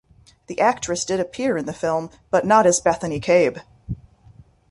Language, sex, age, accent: English, female, 30-39, United States English